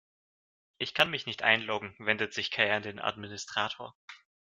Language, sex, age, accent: German, male, 19-29, Russisch Deutsch